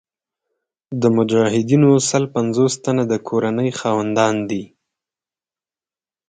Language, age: Pashto, 19-29